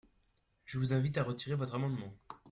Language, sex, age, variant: French, male, under 19, Français de métropole